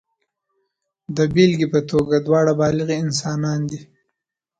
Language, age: Pashto, 30-39